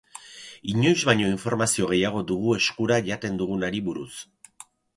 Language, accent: Basque, Erdialdekoa edo Nafarra (Gipuzkoa, Nafarroa)